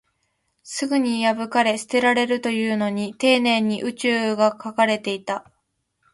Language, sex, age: Japanese, female, 19-29